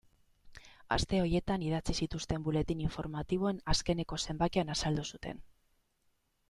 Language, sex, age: Basque, female, 40-49